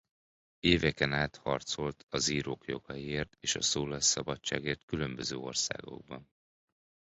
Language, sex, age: Hungarian, male, 40-49